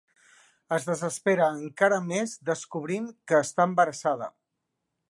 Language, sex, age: Catalan, male, 40-49